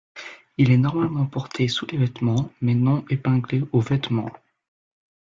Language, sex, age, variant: French, male, under 19, Français de métropole